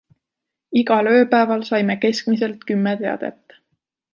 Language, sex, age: Estonian, female, 19-29